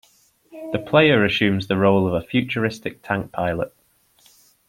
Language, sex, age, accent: English, male, 19-29, England English